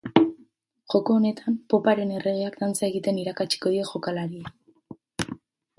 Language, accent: Basque, Erdialdekoa edo Nafarra (Gipuzkoa, Nafarroa)